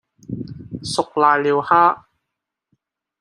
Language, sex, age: Cantonese, male, 19-29